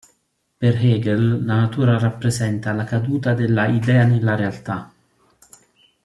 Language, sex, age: Italian, male, 40-49